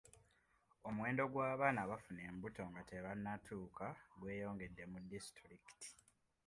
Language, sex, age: Ganda, male, 19-29